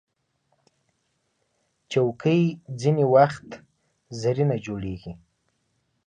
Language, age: Pashto, 19-29